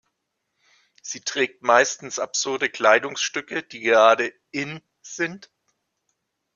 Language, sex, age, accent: German, male, 40-49, Deutschland Deutsch